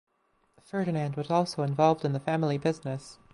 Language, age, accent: English, 19-29, United States English